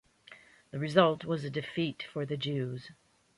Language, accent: English, United States English